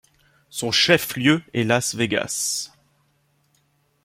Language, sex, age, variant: French, male, 19-29, Français de métropole